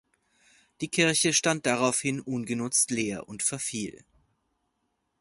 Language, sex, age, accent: German, male, 40-49, Deutschland Deutsch